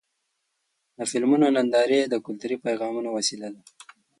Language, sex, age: Pashto, male, 19-29